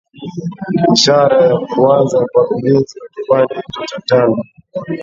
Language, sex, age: Swahili, male, 19-29